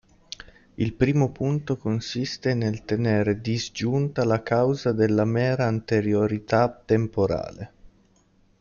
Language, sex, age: Italian, male, 19-29